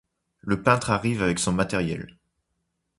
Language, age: French, 19-29